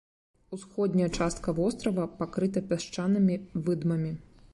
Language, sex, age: Belarusian, female, 30-39